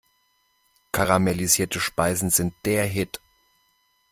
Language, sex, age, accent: German, male, 40-49, Deutschland Deutsch